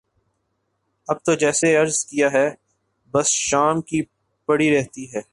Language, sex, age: Urdu, male, 19-29